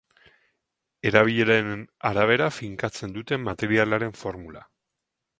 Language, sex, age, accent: Basque, male, 40-49, Mendebalekoa (Araba, Bizkaia, Gipuzkoako mendebaleko herri batzuk)